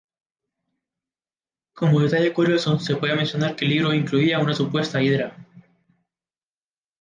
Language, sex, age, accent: Spanish, male, 19-29, América central